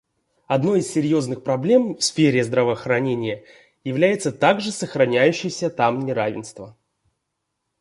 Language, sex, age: Russian, male, 19-29